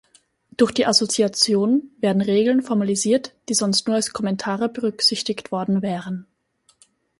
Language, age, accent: German, 19-29, Österreichisches Deutsch